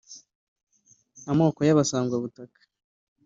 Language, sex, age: Kinyarwanda, male, 30-39